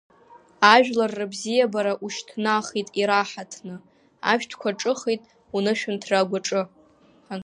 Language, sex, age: Abkhazian, female, under 19